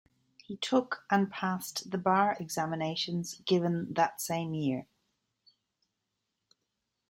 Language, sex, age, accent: English, female, 50-59, Irish English